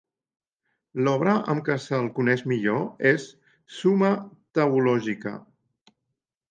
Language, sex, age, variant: Catalan, male, 50-59, Central